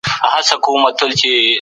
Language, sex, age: Pashto, female, 19-29